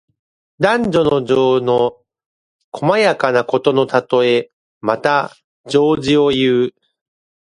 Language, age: Japanese, 40-49